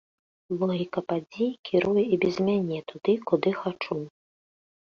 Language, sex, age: Belarusian, female, 40-49